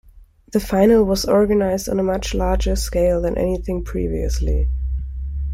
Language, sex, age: English, female, 19-29